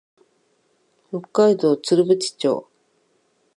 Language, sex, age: Japanese, female, 50-59